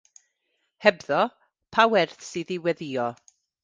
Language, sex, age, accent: Welsh, female, 40-49, Y Deyrnas Unedig Cymraeg